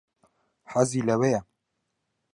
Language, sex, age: Central Kurdish, male, 19-29